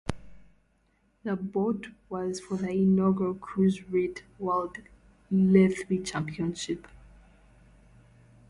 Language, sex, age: English, female, 19-29